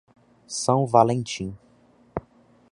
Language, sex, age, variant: Portuguese, male, 19-29, Portuguese (Brasil)